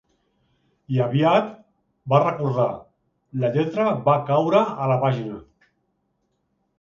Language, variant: Catalan, Central